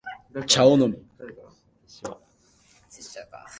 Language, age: Japanese, under 19